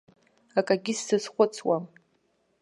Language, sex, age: Abkhazian, female, under 19